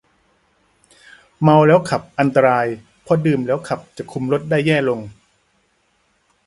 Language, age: Thai, 50-59